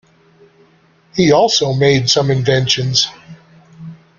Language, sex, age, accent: English, male, 50-59, United States English